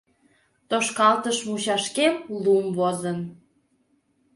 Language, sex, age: Mari, female, 19-29